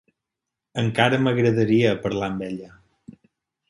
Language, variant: Catalan, Balear